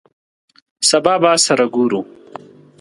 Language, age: Pashto, 30-39